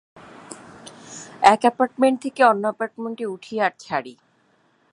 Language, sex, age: Bengali, female, 30-39